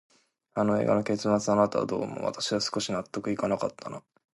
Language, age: Japanese, 19-29